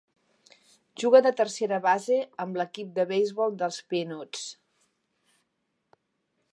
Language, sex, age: Catalan, female, 50-59